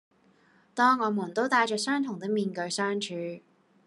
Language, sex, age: Cantonese, female, 19-29